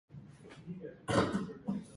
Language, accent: English, India and South Asia (India, Pakistan, Sri Lanka)